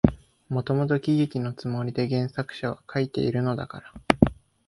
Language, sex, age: Japanese, male, 19-29